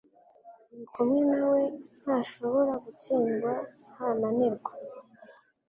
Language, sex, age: Kinyarwanda, female, 19-29